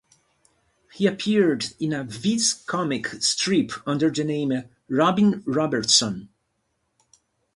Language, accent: English, Brazilian